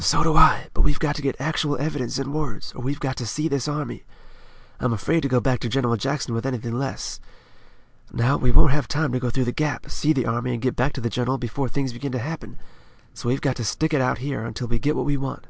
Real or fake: real